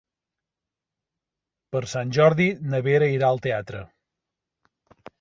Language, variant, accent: Catalan, Central, Empordanès